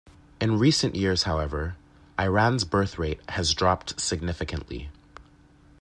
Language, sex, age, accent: English, male, 19-29, United States English